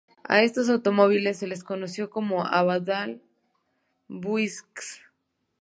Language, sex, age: Spanish, female, 19-29